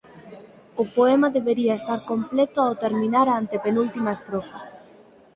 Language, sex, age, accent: Galician, female, 19-29, Normativo (estándar)